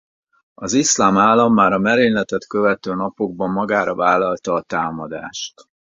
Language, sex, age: Hungarian, male, 40-49